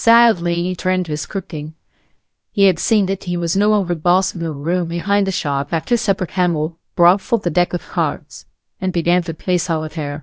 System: TTS, VITS